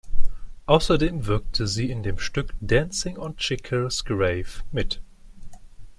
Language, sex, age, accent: German, male, 19-29, Deutschland Deutsch